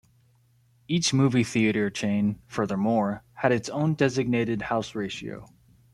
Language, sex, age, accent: English, male, 19-29, United States English